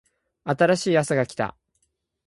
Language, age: Japanese, 19-29